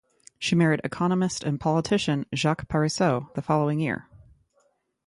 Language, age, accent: English, 30-39, United States English